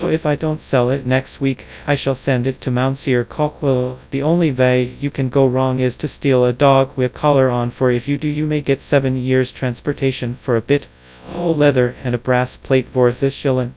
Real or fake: fake